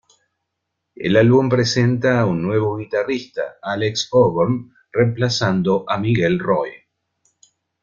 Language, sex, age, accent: Spanish, male, 50-59, Rioplatense: Argentina, Uruguay, este de Bolivia, Paraguay